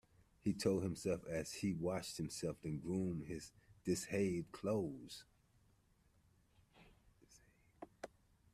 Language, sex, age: English, male, 50-59